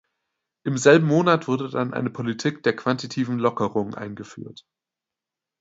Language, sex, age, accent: German, male, 19-29, Deutschland Deutsch